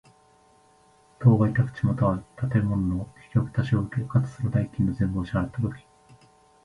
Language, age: Japanese, 19-29